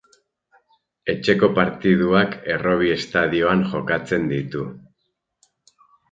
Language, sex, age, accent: Basque, male, 50-59, Erdialdekoa edo Nafarra (Gipuzkoa, Nafarroa)